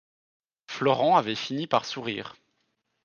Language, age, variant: French, 30-39, Français de métropole